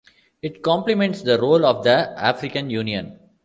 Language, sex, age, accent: English, male, 40-49, India and South Asia (India, Pakistan, Sri Lanka)